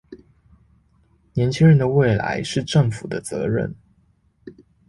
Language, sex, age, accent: Chinese, male, 19-29, 出生地：臺北市